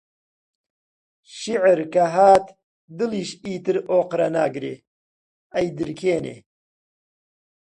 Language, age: Central Kurdish, 30-39